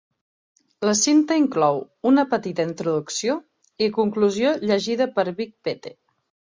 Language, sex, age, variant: Catalan, female, 30-39, Central